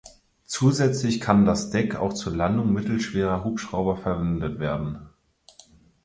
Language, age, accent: German, 19-29, Deutschland Deutsch